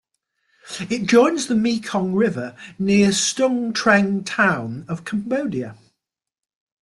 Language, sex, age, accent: English, male, 60-69, England English